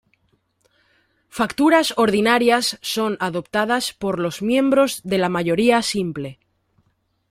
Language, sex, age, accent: Spanish, female, 19-29, España: Centro-Sur peninsular (Madrid, Toledo, Castilla-La Mancha)